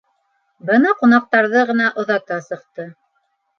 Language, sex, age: Bashkir, female, 40-49